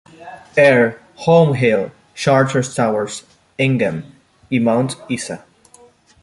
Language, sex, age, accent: Spanish, male, 19-29, Chileno: Chile, Cuyo